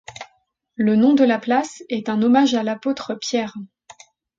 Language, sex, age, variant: French, female, 40-49, Français de métropole